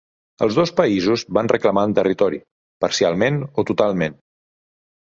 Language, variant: Catalan, Central